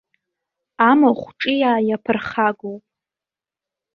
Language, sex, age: Abkhazian, female, 19-29